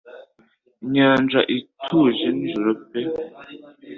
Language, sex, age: Kinyarwanda, male, under 19